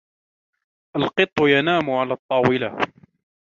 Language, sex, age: Arabic, male, 19-29